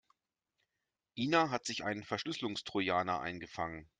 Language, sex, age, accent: German, male, 40-49, Deutschland Deutsch